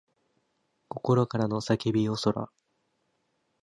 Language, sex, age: Japanese, male, 19-29